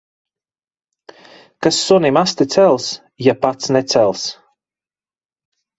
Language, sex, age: Latvian, male, 40-49